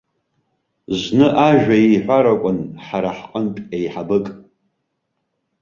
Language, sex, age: Abkhazian, male, 50-59